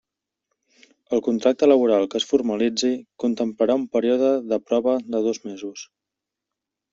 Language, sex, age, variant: Catalan, male, 19-29, Central